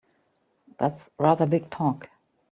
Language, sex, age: English, female, 50-59